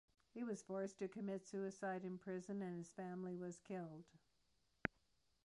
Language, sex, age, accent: English, female, 60-69, Canadian English